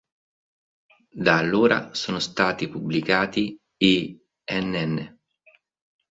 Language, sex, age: Italian, male, 40-49